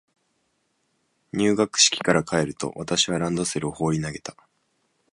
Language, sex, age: Japanese, male, 19-29